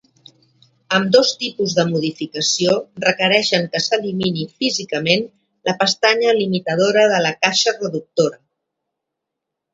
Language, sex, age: Catalan, female, 60-69